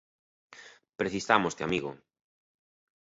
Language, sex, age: Galician, male, 30-39